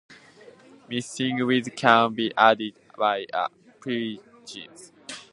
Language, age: English, under 19